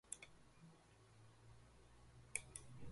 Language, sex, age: Basque, female, 50-59